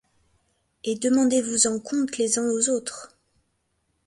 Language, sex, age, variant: French, female, 19-29, Français de métropole